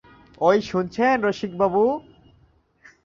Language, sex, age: Bengali, male, 19-29